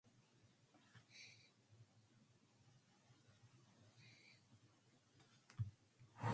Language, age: English, 19-29